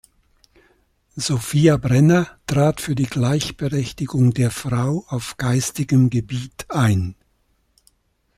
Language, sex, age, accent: German, male, 70-79, Schweizerdeutsch